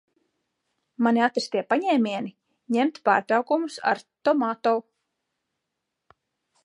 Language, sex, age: Latvian, female, 30-39